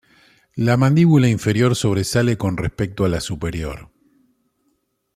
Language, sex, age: Spanish, male, 50-59